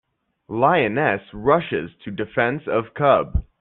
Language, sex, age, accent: English, male, 19-29, United States English